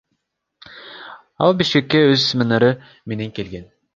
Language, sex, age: Kyrgyz, male, under 19